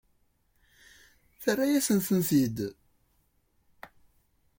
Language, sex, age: Kabyle, male, 19-29